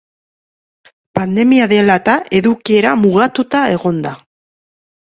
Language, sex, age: Basque, female, 40-49